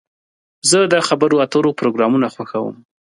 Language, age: Pashto, 30-39